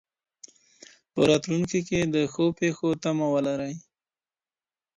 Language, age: Pashto, 19-29